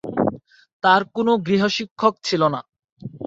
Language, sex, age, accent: Bengali, male, 19-29, Bangladeshi; শুদ্ধ বাংলা